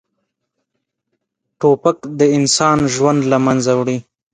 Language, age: Pashto, 19-29